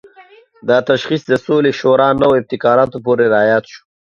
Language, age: Pashto, 30-39